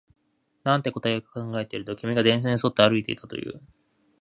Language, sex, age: Japanese, male, 19-29